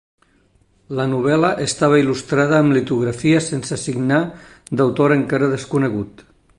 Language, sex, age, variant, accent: Catalan, male, 60-69, Nord-Occidental, nord-occidental